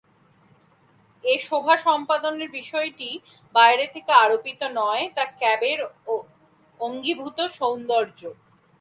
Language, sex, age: Bengali, female, 19-29